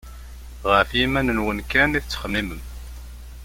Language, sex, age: Kabyle, male, 50-59